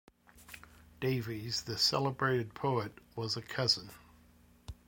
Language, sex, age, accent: English, male, 60-69, United States English